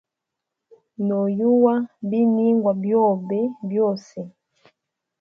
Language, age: Hemba, 30-39